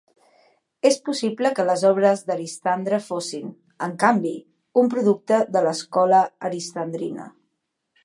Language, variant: Catalan, Septentrional